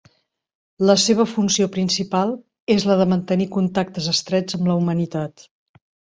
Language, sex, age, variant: Catalan, female, 60-69, Central